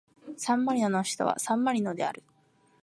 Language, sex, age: Japanese, female, 19-29